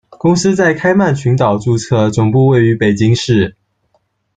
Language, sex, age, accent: Chinese, male, 19-29, 出生地：福建省